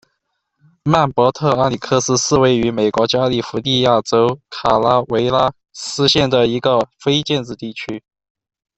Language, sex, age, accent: Chinese, male, under 19, 出生地：四川省